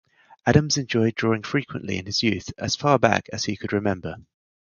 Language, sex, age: English, male, 30-39